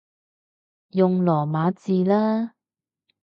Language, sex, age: Cantonese, female, 30-39